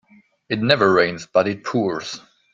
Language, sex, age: English, male, 19-29